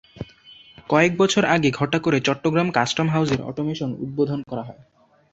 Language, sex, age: Bengali, male, under 19